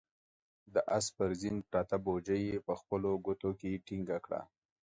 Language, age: Pashto, 30-39